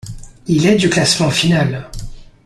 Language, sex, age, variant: French, male, 19-29, Français de métropole